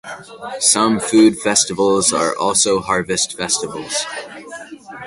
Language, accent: English, United States English